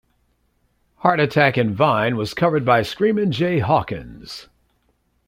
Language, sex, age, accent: English, male, 60-69, United States English